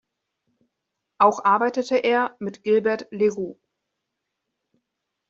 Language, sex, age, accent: German, female, 19-29, Deutschland Deutsch